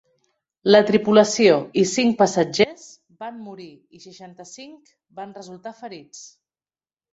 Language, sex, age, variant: Catalan, female, 40-49, Central